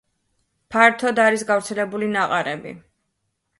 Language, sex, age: Georgian, female, 19-29